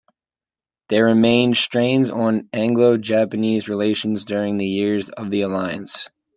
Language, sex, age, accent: English, male, 19-29, United States English